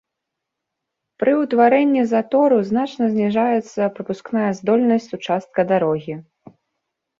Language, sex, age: Belarusian, female, 19-29